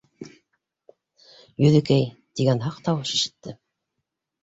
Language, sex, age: Bashkir, female, 60-69